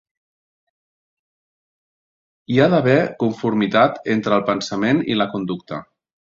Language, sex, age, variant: Catalan, male, 40-49, Central